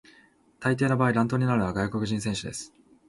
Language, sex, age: Japanese, male, 19-29